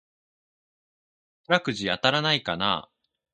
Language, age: Japanese, 19-29